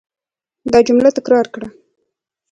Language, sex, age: Pashto, female, 19-29